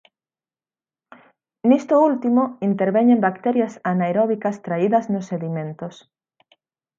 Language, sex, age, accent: Galician, female, 19-29, Atlántico (seseo e gheada); Normativo (estándar)